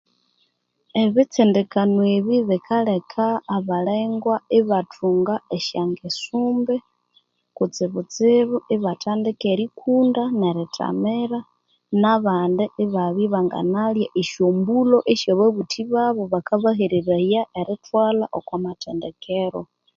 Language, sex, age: Konzo, female, 30-39